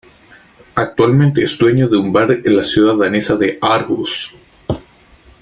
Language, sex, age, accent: Spanish, male, 19-29, Chileno: Chile, Cuyo